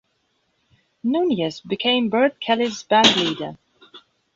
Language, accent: English, England English